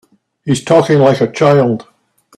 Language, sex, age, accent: English, male, 50-59, Scottish English